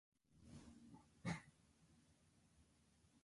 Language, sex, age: English, female, 19-29